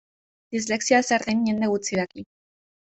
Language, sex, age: Basque, female, 19-29